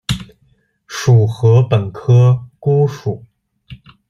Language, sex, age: Chinese, male, 19-29